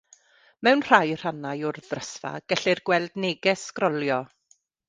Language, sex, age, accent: Welsh, female, 40-49, Y Deyrnas Unedig Cymraeg